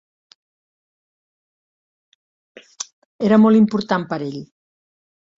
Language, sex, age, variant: Catalan, female, 70-79, Central